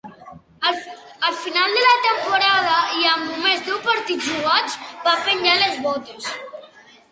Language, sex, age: Catalan, male, under 19